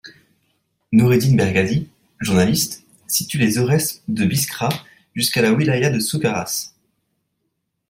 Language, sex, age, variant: French, male, 19-29, Français de métropole